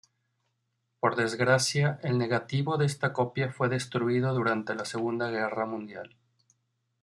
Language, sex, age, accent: Spanish, male, 30-39, México